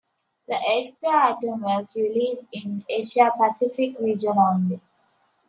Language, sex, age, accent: English, female, 19-29, England English